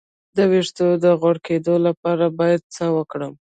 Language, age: Pashto, 19-29